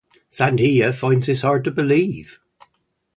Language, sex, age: English, male, 50-59